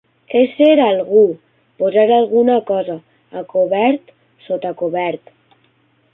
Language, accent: Catalan, valencià